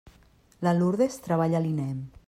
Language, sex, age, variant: Catalan, female, 40-49, Central